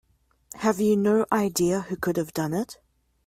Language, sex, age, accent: English, female, 30-39, Australian English